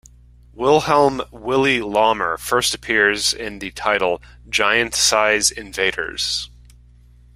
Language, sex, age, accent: English, male, 19-29, United States English